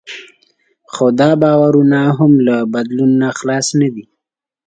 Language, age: Pashto, 19-29